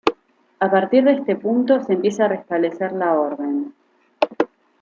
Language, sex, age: Spanish, female, 19-29